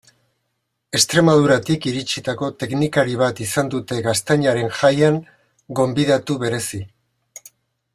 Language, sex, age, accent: Basque, male, 60-69, Mendebalekoa (Araba, Bizkaia, Gipuzkoako mendebaleko herri batzuk)